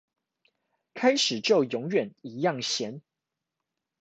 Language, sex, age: Chinese, male, 19-29